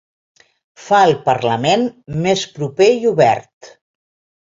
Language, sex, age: Catalan, female, 60-69